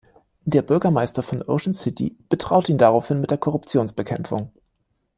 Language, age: German, 30-39